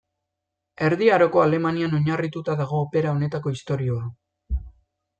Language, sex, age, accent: Basque, male, 19-29, Mendebalekoa (Araba, Bizkaia, Gipuzkoako mendebaleko herri batzuk)